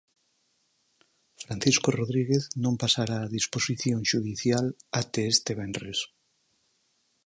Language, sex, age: Galician, male, 50-59